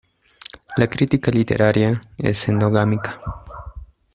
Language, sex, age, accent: Spanish, male, 19-29, Andino-Pacífico: Colombia, Perú, Ecuador, oeste de Bolivia y Venezuela andina